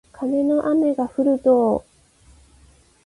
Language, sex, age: Japanese, female, 30-39